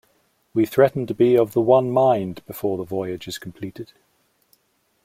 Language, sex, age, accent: English, male, 40-49, England English